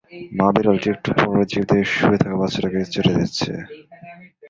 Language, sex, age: Bengali, male, 19-29